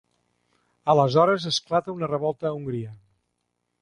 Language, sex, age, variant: Catalan, male, 50-59, Central